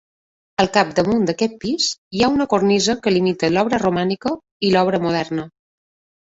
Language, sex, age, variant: Catalan, female, 40-49, Balear